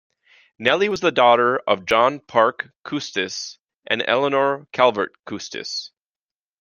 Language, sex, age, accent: English, male, 40-49, United States English